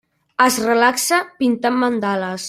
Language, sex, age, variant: Catalan, male, under 19, Central